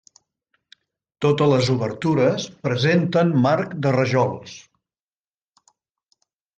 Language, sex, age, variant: Catalan, male, 70-79, Central